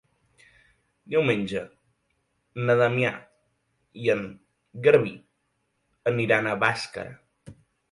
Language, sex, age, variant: Catalan, male, 19-29, Nord-Occidental